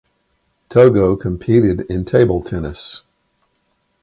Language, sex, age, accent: English, male, 60-69, United States English